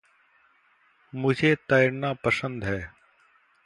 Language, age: Hindi, 40-49